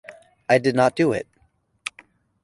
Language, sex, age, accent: English, male, 19-29, United States English